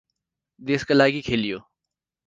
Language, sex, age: Nepali, male, 19-29